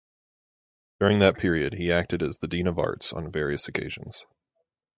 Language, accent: English, United States English